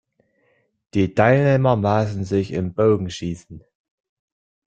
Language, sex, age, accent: German, male, 19-29, Schweizerdeutsch